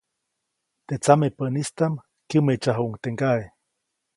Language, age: Copainalá Zoque, 19-29